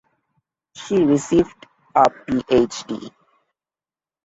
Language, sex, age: English, male, 19-29